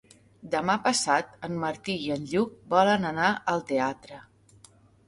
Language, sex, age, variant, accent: Catalan, female, 40-49, Central, central